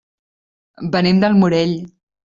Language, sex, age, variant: Catalan, female, 30-39, Central